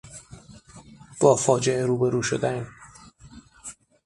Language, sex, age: Persian, male, 30-39